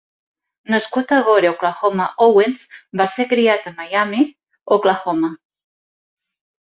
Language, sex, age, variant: Catalan, female, 50-59, Central